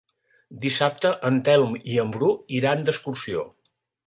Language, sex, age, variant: Catalan, male, 60-69, Central